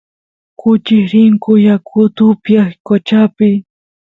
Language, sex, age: Santiago del Estero Quichua, female, 19-29